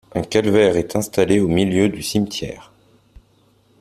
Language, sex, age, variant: French, male, 30-39, Français de métropole